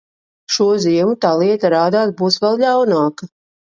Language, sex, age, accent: Latvian, female, 40-49, Riga